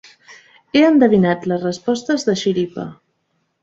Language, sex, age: Catalan, female, 30-39